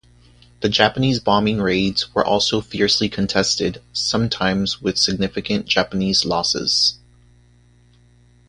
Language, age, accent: English, 30-39, United States English